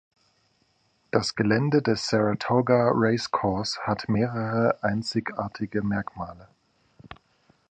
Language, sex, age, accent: German, male, 30-39, Deutschland Deutsch